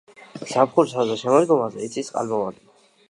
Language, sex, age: Georgian, male, under 19